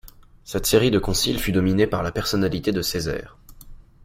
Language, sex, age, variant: French, male, under 19, Français de métropole